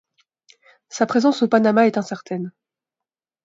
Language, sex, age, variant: French, female, 30-39, Français de métropole